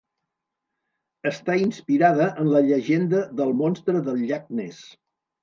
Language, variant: Catalan, Central